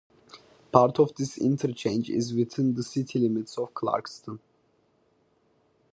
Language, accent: English, Turkish English